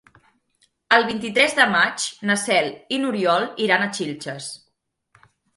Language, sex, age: Catalan, female, 19-29